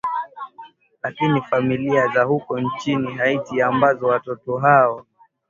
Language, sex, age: Swahili, male, 19-29